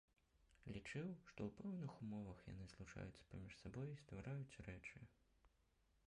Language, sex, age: Belarusian, male, 19-29